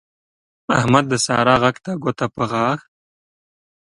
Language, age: Pashto, 19-29